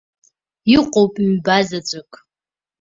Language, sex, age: Abkhazian, female, under 19